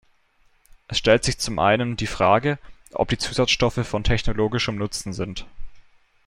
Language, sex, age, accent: German, male, under 19, Deutschland Deutsch